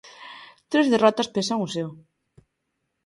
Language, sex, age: Galician, female, 19-29